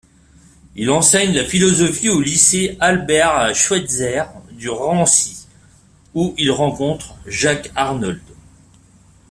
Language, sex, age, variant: French, male, 40-49, Français de métropole